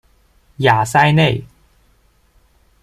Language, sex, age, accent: Chinese, male, 19-29, 出生地：广东省